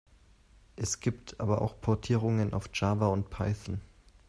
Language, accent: German, Deutschland Deutsch